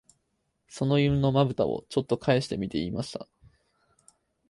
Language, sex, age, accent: Japanese, male, 19-29, 標準語